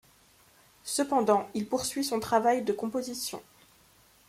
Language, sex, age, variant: French, female, 19-29, Français de métropole